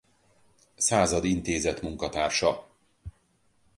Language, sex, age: Hungarian, male, 40-49